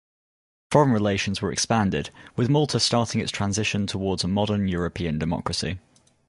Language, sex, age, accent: English, male, 30-39, England English